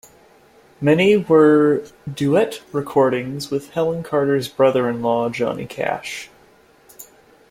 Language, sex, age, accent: English, male, 19-29, United States English